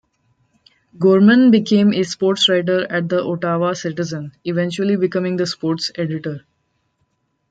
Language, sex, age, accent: English, female, 19-29, India and South Asia (India, Pakistan, Sri Lanka)